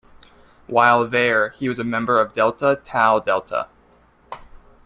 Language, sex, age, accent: English, male, 19-29, United States English